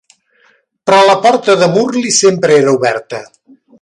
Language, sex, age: Catalan, male, 50-59